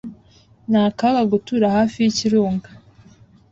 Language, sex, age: Kinyarwanda, female, 19-29